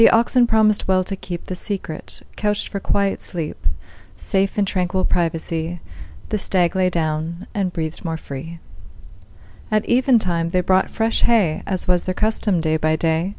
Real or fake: real